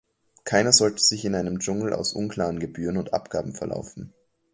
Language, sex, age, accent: German, male, 19-29, Österreichisches Deutsch